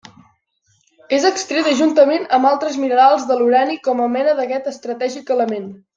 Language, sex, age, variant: Catalan, male, under 19, Central